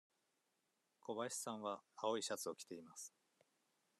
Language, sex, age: Japanese, male, 40-49